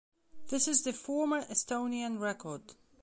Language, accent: English, England English